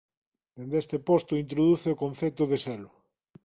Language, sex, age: Galician, male, 40-49